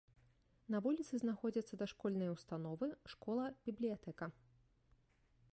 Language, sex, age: Belarusian, female, 19-29